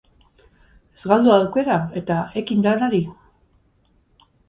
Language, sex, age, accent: Basque, female, 50-59, Erdialdekoa edo Nafarra (Gipuzkoa, Nafarroa)